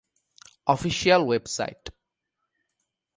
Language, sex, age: Bengali, male, 19-29